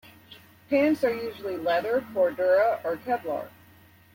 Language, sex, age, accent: English, female, 40-49, United States English